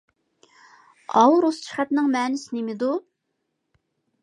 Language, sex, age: Uyghur, female, 40-49